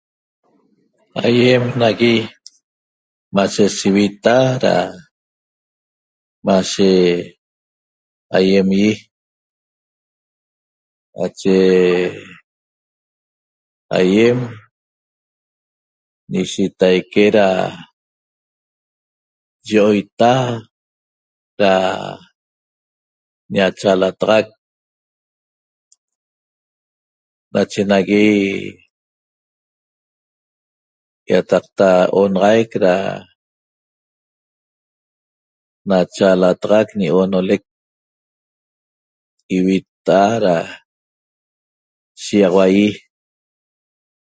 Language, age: Toba, 60-69